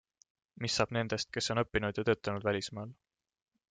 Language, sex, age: Estonian, male, 19-29